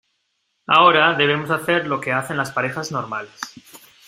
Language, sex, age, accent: Spanish, male, 19-29, España: Norte peninsular (Asturias, Castilla y León, Cantabria, País Vasco, Navarra, Aragón, La Rioja, Guadalajara, Cuenca)